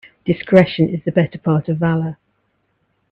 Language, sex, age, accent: English, female, 50-59, England English